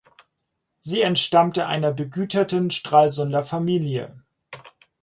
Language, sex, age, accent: German, male, 40-49, Deutschland Deutsch